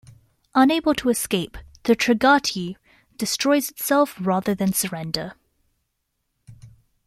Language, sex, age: English, female, 19-29